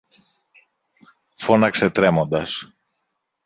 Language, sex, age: Greek, male, 50-59